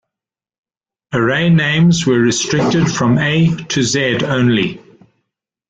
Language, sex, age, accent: English, male, 60-69, Southern African (South Africa, Zimbabwe, Namibia)